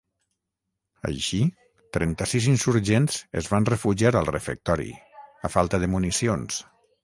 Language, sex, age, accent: Catalan, male, 40-49, valencià